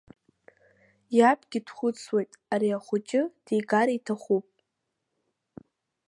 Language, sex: Abkhazian, female